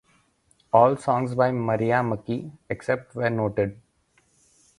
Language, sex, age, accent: English, male, 30-39, India and South Asia (India, Pakistan, Sri Lanka)